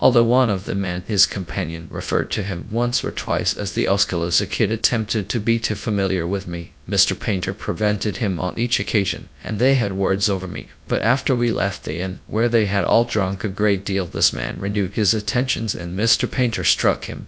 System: TTS, GradTTS